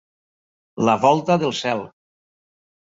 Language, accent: Catalan, valencià